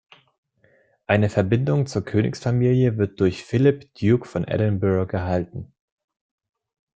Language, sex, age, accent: German, male, 19-29, Schweizerdeutsch